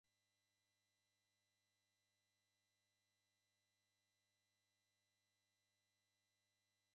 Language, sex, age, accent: Spanish, male, 50-59, España: Norte peninsular (Asturias, Castilla y León, Cantabria, País Vasco, Navarra, Aragón, La Rioja, Guadalajara, Cuenca)